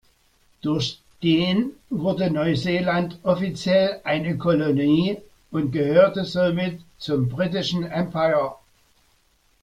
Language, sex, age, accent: German, male, 60-69, Deutschland Deutsch